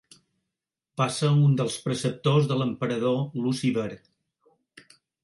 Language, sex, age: Catalan, male, 60-69